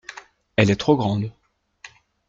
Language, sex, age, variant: French, male, 30-39, Français de métropole